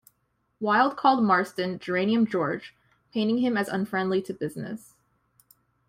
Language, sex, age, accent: English, female, 19-29, United States English